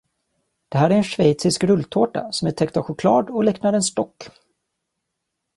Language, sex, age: Swedish, male, 40-49